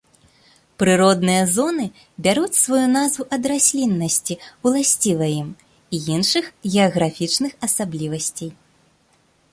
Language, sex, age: Belarusian, female, 30-39